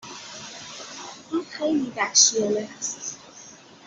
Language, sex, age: Persian, female, 19-29